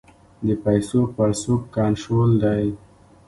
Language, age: Pashto, 19-29